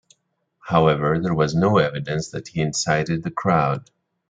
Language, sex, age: English, male, 19-29